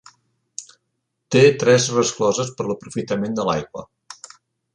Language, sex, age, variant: Catalan, male, 60-69, Central